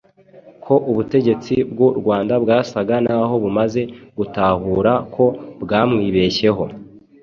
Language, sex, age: Kinyarwanda, male, 40-49